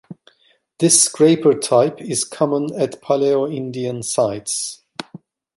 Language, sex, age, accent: English, male, 50-59, England English